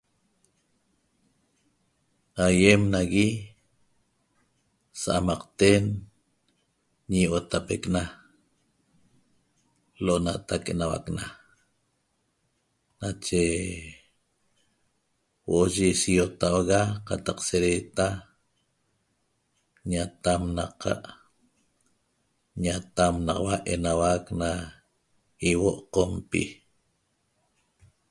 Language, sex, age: Toba, female, 50-59